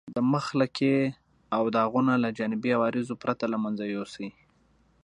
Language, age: Pashto, 19-29